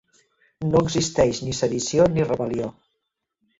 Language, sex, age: Catalan, female, 60-69